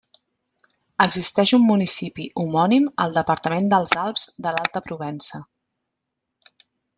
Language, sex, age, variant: Catalan, female, 40-49, Central